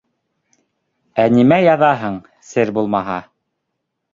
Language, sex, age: Bashkir, female, 30-39